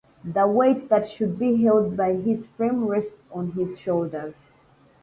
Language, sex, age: English, female, 30-39